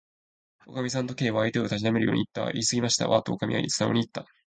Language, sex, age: Japanese, male, 19-29